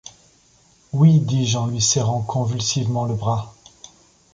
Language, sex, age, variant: French, male, 30-39, Français de métropole